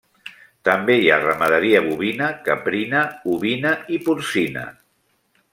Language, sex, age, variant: Catalan, male, 60-69, Central